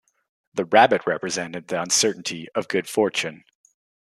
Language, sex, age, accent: English, male, 19-29, Canadian English